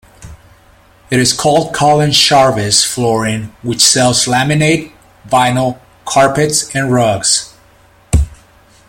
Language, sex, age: English, male, 40-49